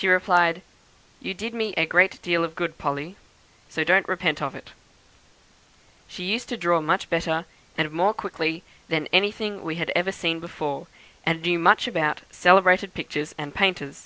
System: none